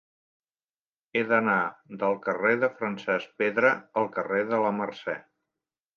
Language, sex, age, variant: Catalan, male, 50-59, Central